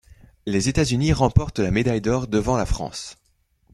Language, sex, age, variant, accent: French, male, 19-29, Français d'Europe, Français de Belgique